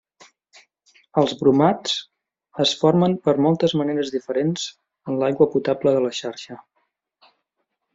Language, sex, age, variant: Catalan, male, 40-49, Septentrional